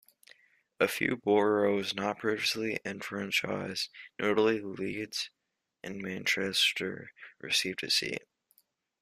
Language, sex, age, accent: English, male, under 19, United States English